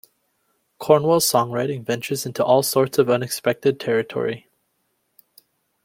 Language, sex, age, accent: English, male, 19-29, United States English